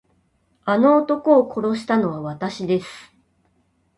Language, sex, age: Japanese, female, 30-39